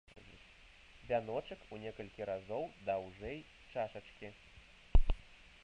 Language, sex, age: Belarusian, male, 30-39